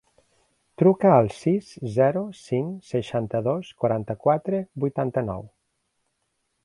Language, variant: Catalan, Nord-Occidental